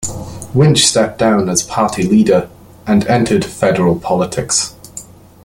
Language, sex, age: English, male, 19-29